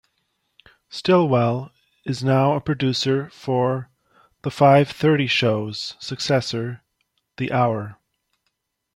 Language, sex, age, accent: English, male, 30-39, United States English